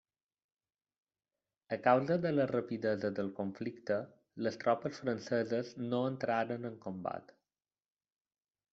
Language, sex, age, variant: Catalan, male, 30-39, Balear